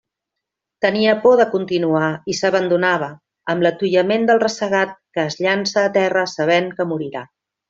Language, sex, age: Catalan, female, 50-59